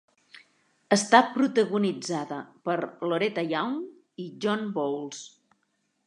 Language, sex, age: Catalan, female, 50-59